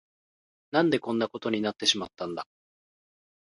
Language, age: Japanese, 30-39